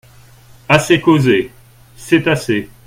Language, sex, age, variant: French, male, 40-49, Français de métropole